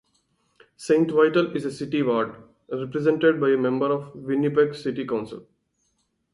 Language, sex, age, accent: English, male, 19-29, India and South Asia (India, Pakistan, Sri Lanka)